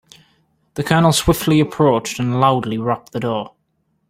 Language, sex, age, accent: English, male, 19-29, England English